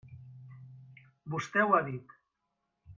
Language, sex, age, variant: Catalan, male, 50-59, Central